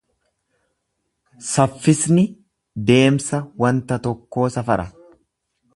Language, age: Oromo, 30-39